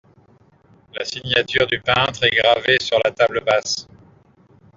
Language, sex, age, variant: French, male, 50-59, Français de métropole